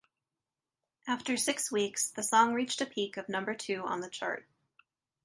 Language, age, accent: English, 19-29, United States English